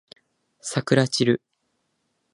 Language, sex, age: Japanese, male, 19-29